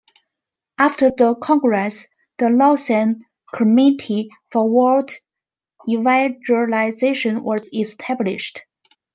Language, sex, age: English, female, 30-39